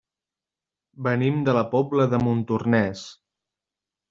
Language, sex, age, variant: Catalan, male, 19-29, Central